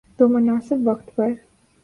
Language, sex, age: Urdu, female, 19-29